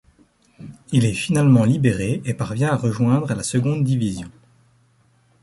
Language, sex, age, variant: French, male, 30-39, Français de métropole